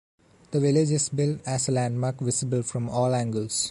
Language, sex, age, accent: English, male, under 19, India and South Asia (India, Pakistan, Sri Lanka)